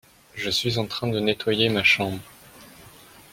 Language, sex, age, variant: French, male, 19-29, Français de métropole